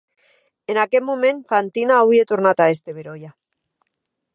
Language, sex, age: Occitan, female, 30-39